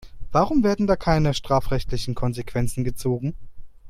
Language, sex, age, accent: German, male, 30-39, Deutschland Deutsch